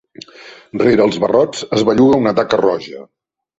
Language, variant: Catalan, Central